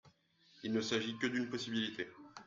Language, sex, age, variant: French, male, 19-29, Français de métropole